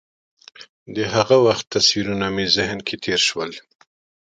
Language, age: Pashto, 50-59